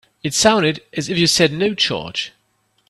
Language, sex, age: English, male, 30-39